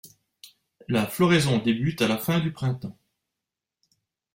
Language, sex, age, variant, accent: French, male, 30-39, Français d'Europe, Français de Suisse